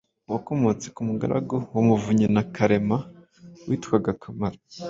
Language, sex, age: Kinyarwanda, male, 19-29